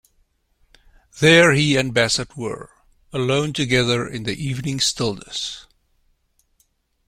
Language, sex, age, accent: English, male, 60-69, Southern African (South Africa, Zimbabwe, Namibia)